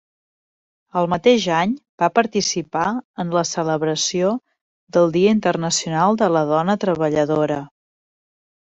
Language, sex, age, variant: Catalan, female, 40-49, Central